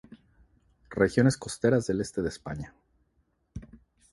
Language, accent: Spanish, México